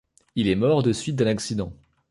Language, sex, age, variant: French, male, 19-29, Français de métropole